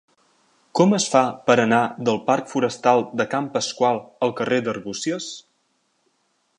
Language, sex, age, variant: Catalan, male, 19-29, Central